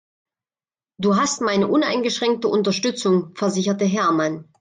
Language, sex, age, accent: German, female, 40-49, Deutschland Deutsch